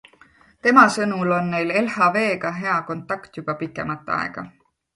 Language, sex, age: Estonian, female, 30-39